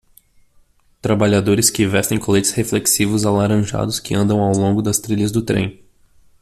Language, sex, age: Portuguese, male, 19-29